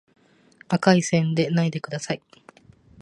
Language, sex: Japanese, female